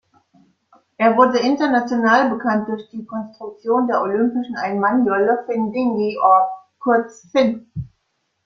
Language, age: German, 50-59